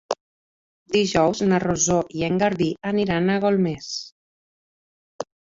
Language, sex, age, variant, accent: Catalan, female, 19-29, Septentrional, Ebrenc; occidental